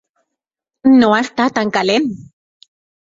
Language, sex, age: Catalan, female, 30-39